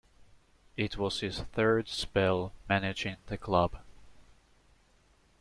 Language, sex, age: English, male, 19-29